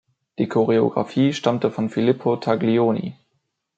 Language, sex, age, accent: German, male, under 19, Deutschland Deutsch